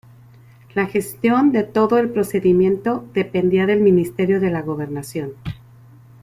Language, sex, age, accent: Spanish, female, 50-59, México